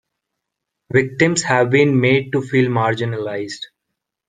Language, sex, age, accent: English, male, 19-29, India and South Asia (India, Pakistan, Sri Lanka)